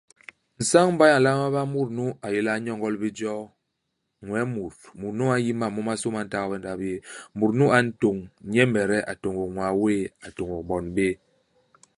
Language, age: Basaa, 40-49